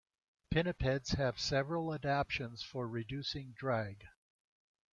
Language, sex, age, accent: English, male, 80-89, United States English